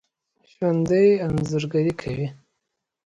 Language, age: Pashto, 30-39